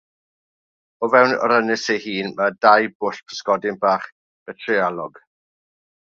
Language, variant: Welsh, South-Eastern Welsh